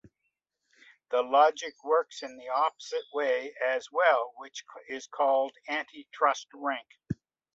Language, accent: English, Canadian English